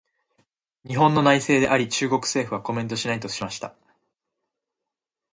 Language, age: Japanese, 19-29